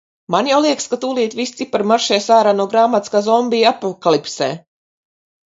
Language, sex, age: Latvian, female, 50-59